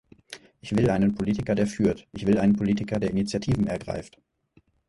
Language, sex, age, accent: German, male, 30-39, Deutschland Deutsch